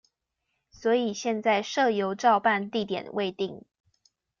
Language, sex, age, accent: Chinese, female, 30-39, 出生地：臺中市